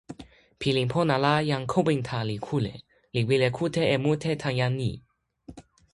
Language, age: Toki Pona, under 19